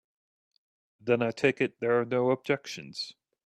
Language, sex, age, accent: English, male, 30-39, United States English